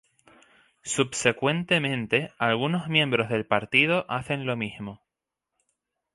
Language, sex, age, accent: Spanish, male, 19-29, España: Islas Canarias